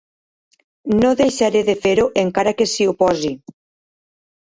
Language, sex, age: Catalan, female, 40-49